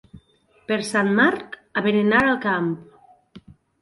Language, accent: Catalan, valencià